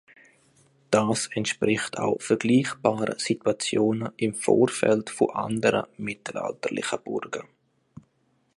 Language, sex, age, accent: German, male, 30-39, Schweizerdeutsch